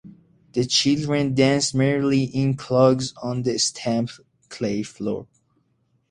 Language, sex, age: English, male, 19-29